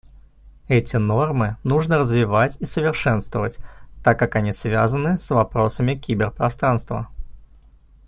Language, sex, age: Russian, male, 30-39